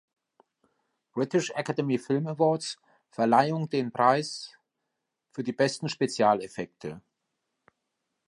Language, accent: German, Deutschland Deutsch